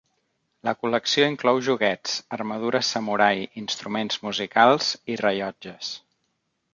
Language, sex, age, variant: Catalan, male, 40-49, Central